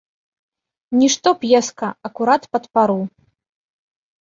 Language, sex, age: Belarusian, female, 19-29